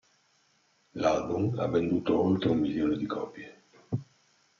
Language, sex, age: Italian, male, 50-59